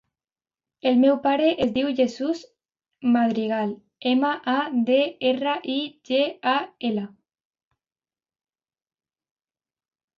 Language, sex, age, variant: Catalan, female, under 19, Alacantí